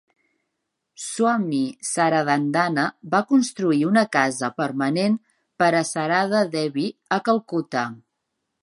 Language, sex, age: Catalan, female, 40-49